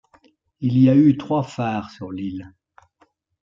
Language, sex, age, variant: French, male, 70-79, Français de métropole